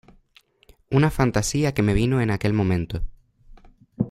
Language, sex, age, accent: Spanish, male, 19-29, España: Islas Canarias